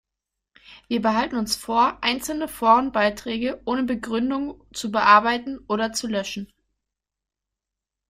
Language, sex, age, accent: German, female, 19-29, Deutschland Deutsch